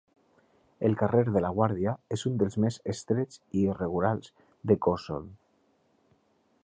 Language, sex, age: Catalan, male, 30-39